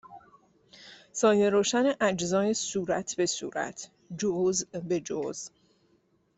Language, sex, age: Persian, female, 30-39